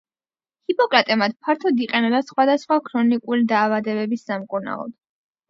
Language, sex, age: Georgian, female, under 19